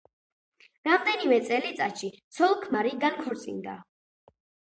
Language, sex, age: Georgian, female, under 19